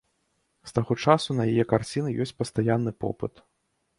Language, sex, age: Belarusian, male, 30-39